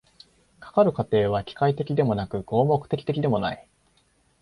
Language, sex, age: Japanese, male, 19-29